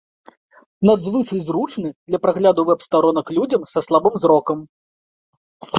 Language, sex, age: Belarusian, male, 30-39